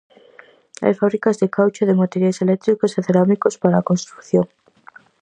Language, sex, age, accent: Galician, female, under 19, Atlántico (seseo e gheada)